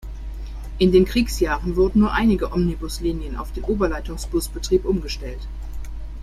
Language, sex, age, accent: German, female, 30-39, Deutschland Deutsch